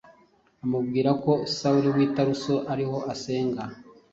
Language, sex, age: Kinyarwanda, male, 40-49